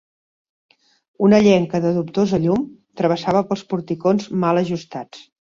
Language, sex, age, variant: Catalan, female, 60-69, Central